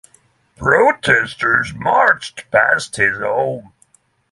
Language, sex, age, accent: English, male, 30-39, United States English